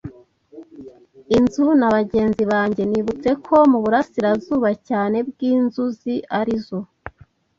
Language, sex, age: Kinyarwanda, female, 19-29